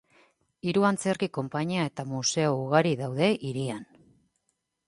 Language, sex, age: Basque, female, 40-49